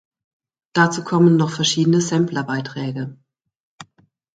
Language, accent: German, Deutschland Deutsch